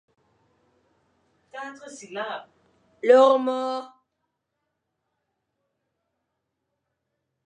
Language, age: Fang, under 19